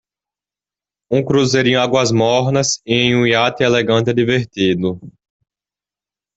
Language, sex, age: Portuguese, male, under 19